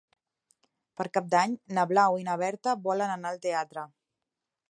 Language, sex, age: Catalan, female, 30-39